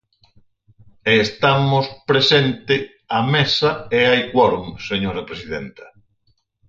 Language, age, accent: Galician, 50-59, Atlántico (seseo e gheada)